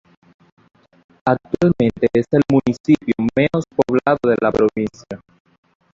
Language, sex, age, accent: Spanish, male, 19-29, Caribe: Cuba, Venezuela, Puerto Rico, República Dominicana, Panamá, Colombia caribeña, México caribeño, Costa del golfo de México